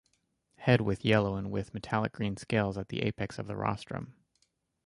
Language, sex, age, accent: English, male, 19-29, United States English